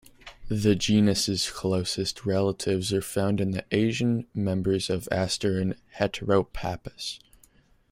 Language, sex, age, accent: English, male, under 19, United States English